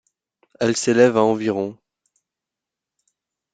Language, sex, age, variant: French, male, under 19, Français de métropole